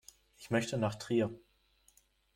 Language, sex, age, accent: German, male, 19-29, Deutschland Deutsch